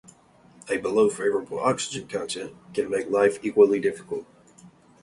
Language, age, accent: English, 19-29, United States English